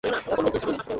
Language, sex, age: Bengali, male, under 19